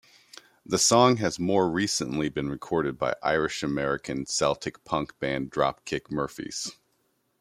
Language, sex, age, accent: English, male, 30-39, United States English